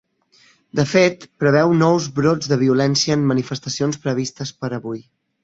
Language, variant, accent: Catalan, Central, central